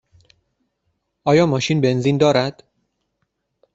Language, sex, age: Persian, male, 19-29